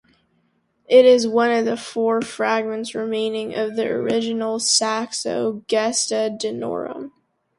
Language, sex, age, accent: English, female, under 19, United States English